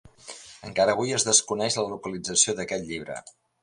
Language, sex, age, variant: Catalan, male, 60-69, Central